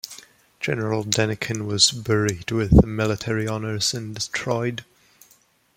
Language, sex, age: English, male, 19-29